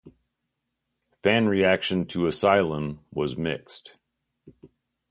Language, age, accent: English, 50-59, United States English